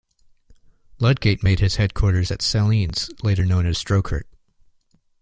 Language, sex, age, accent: English, male, 19-29, United States English